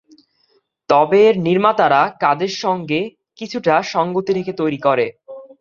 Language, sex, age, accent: Bengali, male, 19-29, Bangladeshi